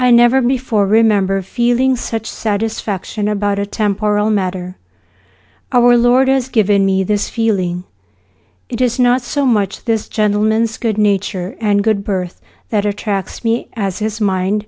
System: none